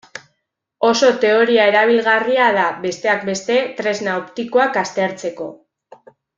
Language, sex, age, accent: Basque, female, 19-29, Mendebalekoa (Araba, Bizkaia, Gipuzkoako mendebaleko herri batzuk)